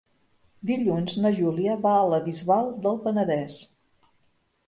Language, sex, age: Catalan, female, 50-59